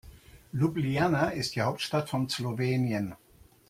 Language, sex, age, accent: German, male, 60-69, Deutschland Deutsch